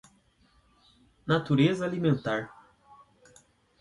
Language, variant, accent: Portuguese, Portuguese (Brasil), Paulista